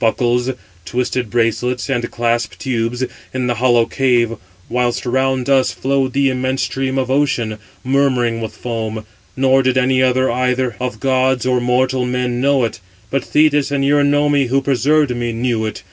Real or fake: real